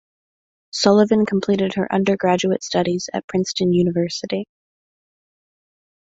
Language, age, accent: English, under 19, United States English